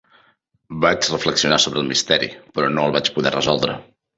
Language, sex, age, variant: Catalan, male, 30-39, Central